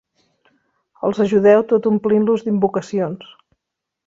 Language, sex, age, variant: Catalan, female, 40-49, Central